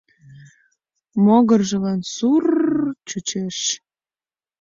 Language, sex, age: Mari, female, 19-29